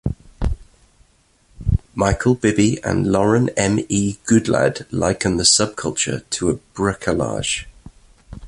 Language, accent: English, England English